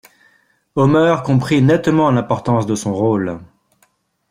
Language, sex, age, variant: French, male, 40-49, Français de métropole